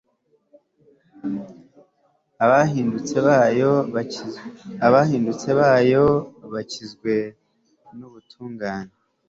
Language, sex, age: Kinyarwanda, male, 40-49